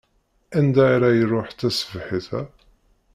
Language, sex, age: Kabyle, male, 50-59